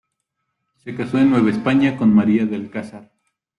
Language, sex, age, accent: Spanish, male, 30-39, México